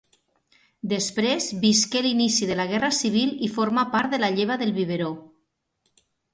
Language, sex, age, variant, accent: Catalan, female, 40-49, Nord-Occidental, nord-occidental